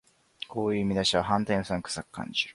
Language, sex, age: Japanese, male, 19-29